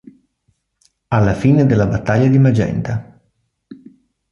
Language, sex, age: Italian, male, 30-39